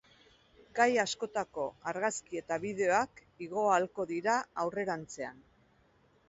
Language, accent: Basque, Erdialdekoa edo Nafarra (Gipuzkoa, Nafarroa)